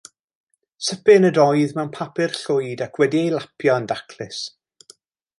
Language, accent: Welsh, Y Deyrnas Unedig Cymraeg